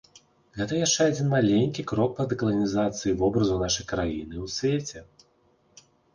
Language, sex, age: Belarusian, male, 30-39